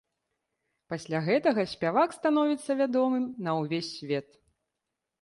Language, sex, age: Belarusian, female, 30-39